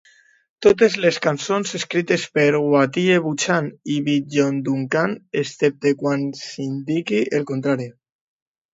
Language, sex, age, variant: Catalan, male, under 19, Alacantí